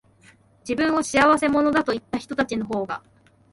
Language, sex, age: Japanese, female, 19-29